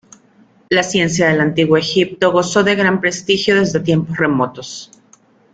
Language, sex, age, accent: Spanish, female, 30-39, México